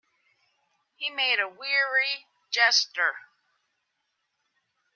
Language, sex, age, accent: English, female, 50-59, United States English